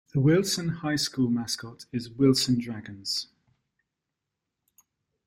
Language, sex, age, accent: English, male, 40-49, England English